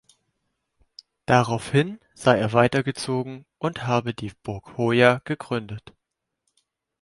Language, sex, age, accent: German, male, 19-29, Deutschland Deutsch